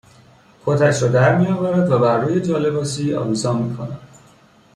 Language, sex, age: Persian, male, 30-39